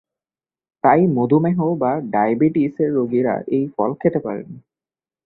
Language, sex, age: Bengali, male, 19-29